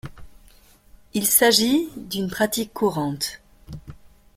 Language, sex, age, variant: French, female, 40-49, Français de métropole